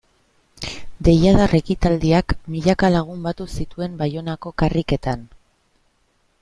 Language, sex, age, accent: Basque, female, 30-39, Mendebalekoa (Araba, Bizkaia, Gipuzkoako mendebaleko herri batzuk)